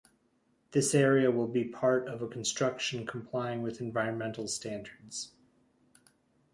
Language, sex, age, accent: English, male, 30-39, United States English